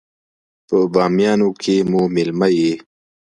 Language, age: Pashto, 30-39